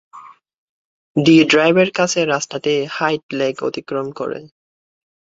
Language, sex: Bengali, male